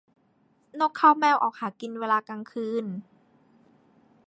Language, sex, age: Thai, female, 19-29